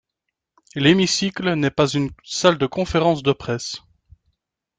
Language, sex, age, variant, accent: French, male, 30-39, Français d'Europe, Français de Belgique